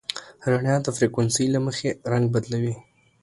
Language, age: Pashto, 19-29